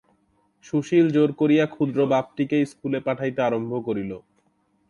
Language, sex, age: Bengali, male, 19-29